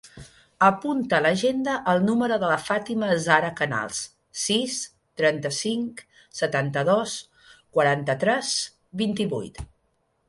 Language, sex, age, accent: Catalan, female, 40-49, balear; central